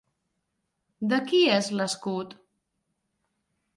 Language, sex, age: Catalan, female, 40-49